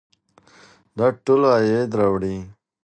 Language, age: Pashto, 19-29